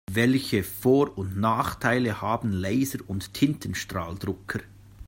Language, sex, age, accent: German, male, 30-39, Schweizerdeutsch